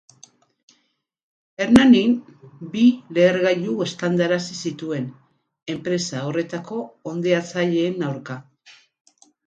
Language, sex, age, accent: Basque, female, 50-59, Mendebalekoa (Araba, Bizkaia, Gipuzkoako mendebaleko herri batzuk)